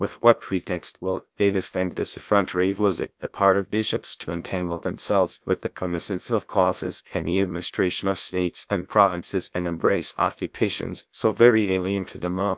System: TTS, GlowTTS